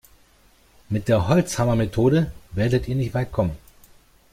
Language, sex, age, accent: German, male, 40-49, Deutschland Deutsch